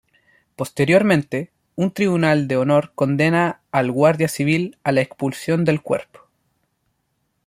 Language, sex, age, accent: Spanish, male, 19-29, Chileno: Chile, Cuyo